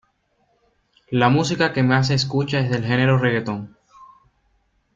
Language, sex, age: Spanish, male, 19-29